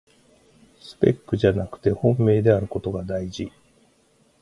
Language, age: Japanese, 50-59